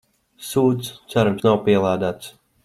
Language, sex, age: Latvian, male, 19-29